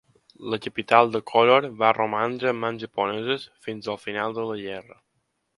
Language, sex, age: Catalan, male, under 19